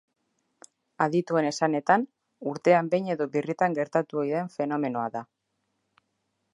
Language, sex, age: Basque, female, 30-39